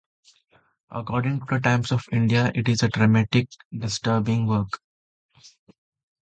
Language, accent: English, India and South Asia (India, Pakistan, Sri Lanka)